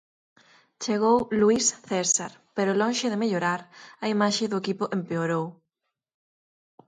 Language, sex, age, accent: Galician, female, 30-39, Normativo (estándar)